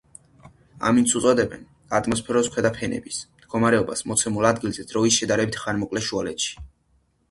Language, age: Georgian, under 19